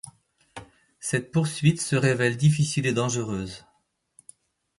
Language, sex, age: French, male, 50-59